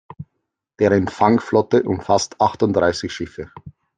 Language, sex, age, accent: German, male, 30-39, Österreichisches Deutsch